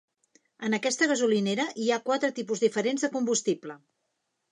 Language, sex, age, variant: Catalan, female, 50-59, Central